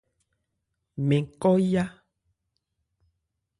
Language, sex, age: Ebrié, female, 30-39